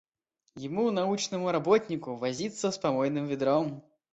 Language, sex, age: Russian, male, 19-29